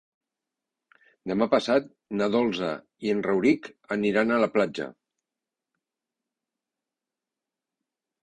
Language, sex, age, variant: Catalan, male, 60-69, Nord-Occidental